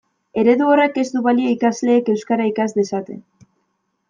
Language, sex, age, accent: Basque, female, 19-29, Mendebalekoa (Araba, Bizkaia, Gipuzkoako mendebaleko herri batzuk)